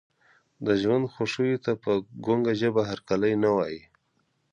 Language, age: Pashto, 19-29